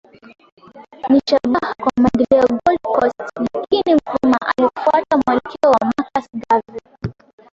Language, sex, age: Swahili, female, 19-29